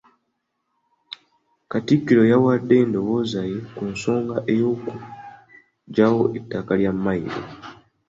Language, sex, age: Ganda, male, 19-29